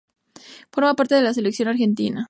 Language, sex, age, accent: Spanish, female, 19-29, México